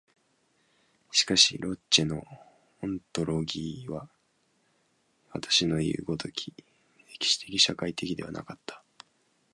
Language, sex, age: Japanese, male, 19-29